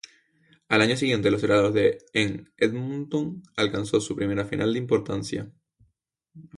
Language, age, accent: Spanish, 19-29, España: Islas Canarias